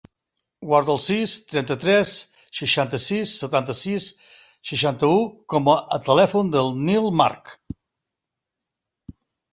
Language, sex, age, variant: Catalan, male, 60-69, Septentrional